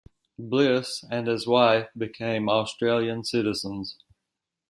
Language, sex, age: English, male, 50-59